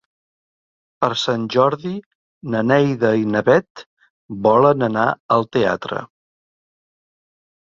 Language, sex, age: Catalan, male, 50-59